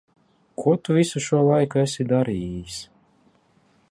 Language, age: Latvian, 19-29